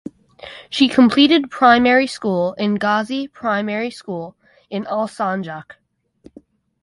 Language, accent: English, United States English